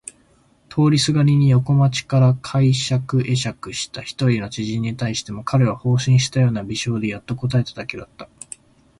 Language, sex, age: Japanese, male, 19-29